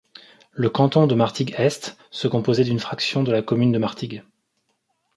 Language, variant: French, Français de métropole